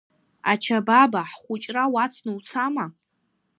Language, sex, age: Abkhazian, female, under 19